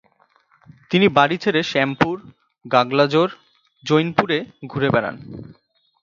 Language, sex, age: Bengali, male, 19-29